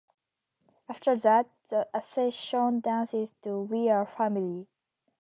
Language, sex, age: English, female, 19-29